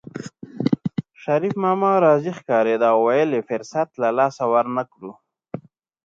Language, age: Pashto, 30-39